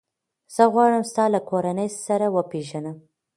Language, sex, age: Pashto, female, 19-29